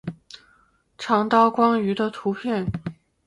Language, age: Chinese, 19-29